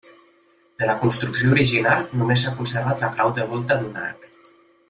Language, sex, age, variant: Catalan, male, 50-59, Central